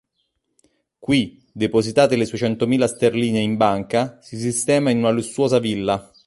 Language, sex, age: Italian, male, 40-49